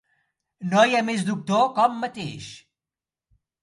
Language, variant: Catalan, Central